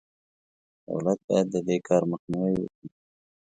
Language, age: Pashto, 19-29